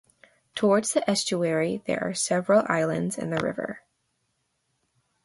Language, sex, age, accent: English, female, under 19, United States English